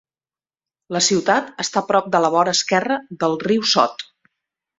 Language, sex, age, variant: Catalan, female, 50-59, Central